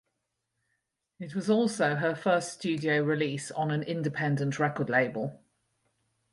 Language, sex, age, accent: English, female, 50-59, Welsh English